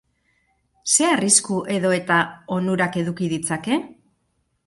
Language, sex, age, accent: Basque, female, 50-59, Mendebalekoa (Araba, Bizkaia, Gipuzkoako mendebaleko herri batzuk)